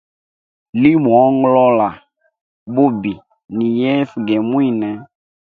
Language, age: Hemba, 19-29